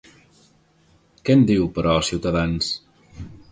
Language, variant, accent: Catalan, Central, central